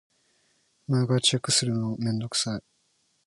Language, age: Japanese, 19-29